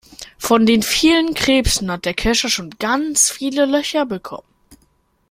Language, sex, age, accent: German, male, under 19, Deutschland Deutsch